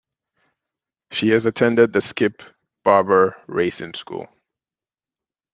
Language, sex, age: English, male, 30-39